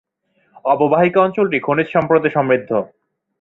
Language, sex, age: Bengali, male, 30-39